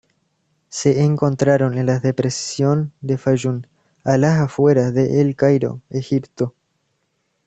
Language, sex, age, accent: Spanish, male, under 19, Rioplatense: Argentina, Uruguay, este de Bolivia, Paraguay